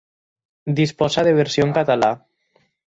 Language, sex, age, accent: Catalan, male, under 19, valencià